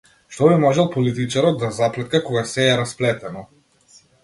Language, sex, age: Macedonian, male, 19-29